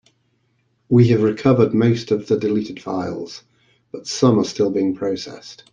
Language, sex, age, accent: English, male, 50-59, England English